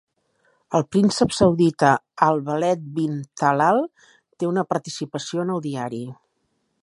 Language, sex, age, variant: Catalan, female, 50-59, Central